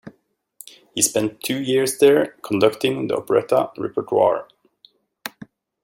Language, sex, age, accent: English, male, 40-49, United States English